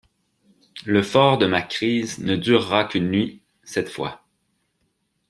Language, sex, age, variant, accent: French, male, 30-39, Français d'Amérique du Nord, Français du Canada